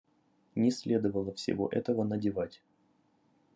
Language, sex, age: Russian, male, 19-29